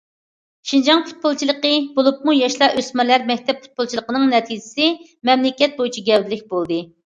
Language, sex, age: Uyghur, female, 40-49